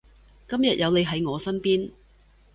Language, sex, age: Cantonese, female, 40-49